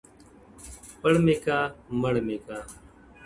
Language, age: Pashto, 19-29